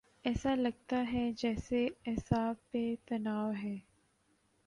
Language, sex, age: Urdu, female, 19-29